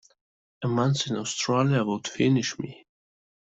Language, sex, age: English, male, 19-29